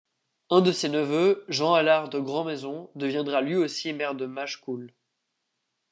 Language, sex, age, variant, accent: French, male, under 19, Français d'Europe, Français de Suisse